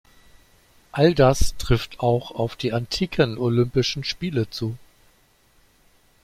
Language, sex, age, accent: German, male, 50-59, Deutschland Deutsch